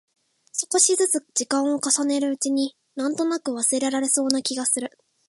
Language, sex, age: Japanese, female, 19-29